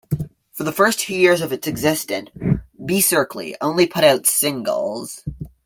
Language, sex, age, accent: English, male, under 19, Canadian English